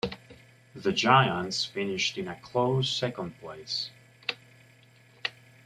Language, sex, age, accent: English, male, 19-29, United States English